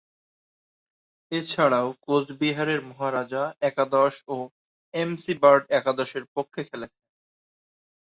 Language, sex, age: Bengali, male, 19-29